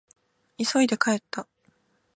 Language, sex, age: Japanese, female, 19-29